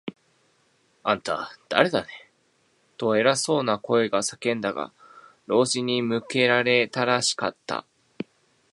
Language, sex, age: Japanese, male, 19-29